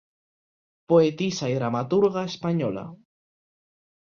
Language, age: Spanish, under 19